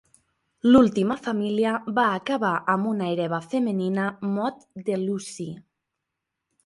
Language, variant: Catalan, Central